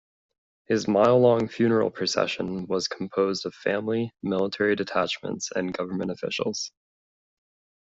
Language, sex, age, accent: English, male, 19-29, Canadian English